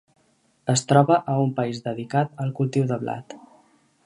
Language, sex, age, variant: Catalan, male, under 19, Central